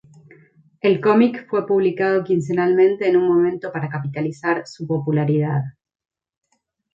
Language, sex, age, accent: Spanish, female, 40-49, Rioplatense: Argentina, Uruguay, este de Bolivia, Paraguay